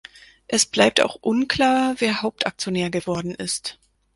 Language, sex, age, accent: German, female, 30-39, Deutschland Deutsch